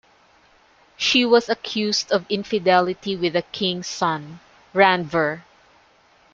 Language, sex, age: English, female, 50-59